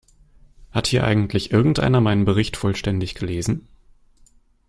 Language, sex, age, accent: German, male, 19-29, Deutschland Deutsch